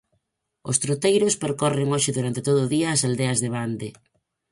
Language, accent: Galician, Normativo (estándar)